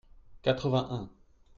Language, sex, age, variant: French, male, 30-39, Français de métropole